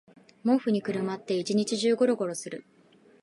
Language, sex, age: Japanese, female, 19-29